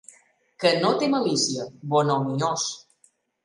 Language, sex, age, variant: Catalan, female, 40-49, Balear